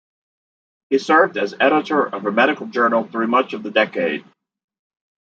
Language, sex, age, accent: English, male, 50-59, United States English